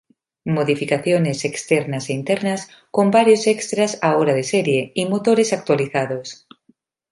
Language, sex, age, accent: Spanish, female, 40-49, España: Norte peninsular (Asturias, Castilla y León, Cantabria, País Vasco, Navarra, Aragón, La Rioja, Guadalajara, Cuenca)